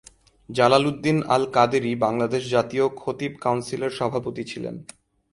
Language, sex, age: Bengali, male, 19-29